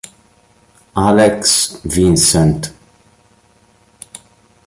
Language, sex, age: Italian, male, 30-39